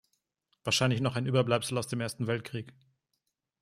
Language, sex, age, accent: German, male, 19-29, Deutschland Deutsch